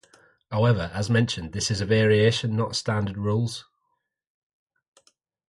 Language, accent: English, Northern English; yorkshire